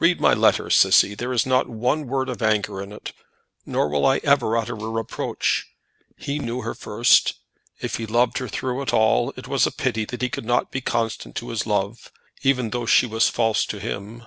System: none